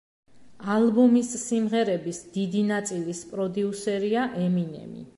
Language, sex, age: Georgian, female, 30-39